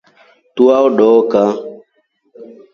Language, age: Rombo, 30-39